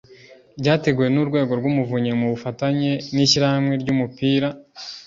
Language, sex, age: Kinyarwanda, male, 19-29